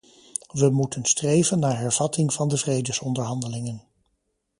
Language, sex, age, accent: Dutch, male, 50-59, Nederlands Nederlands